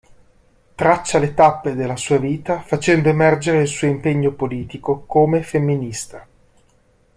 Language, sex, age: Italian, male, 40-49